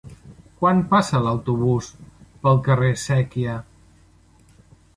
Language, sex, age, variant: Catalan, male, 50-59, Central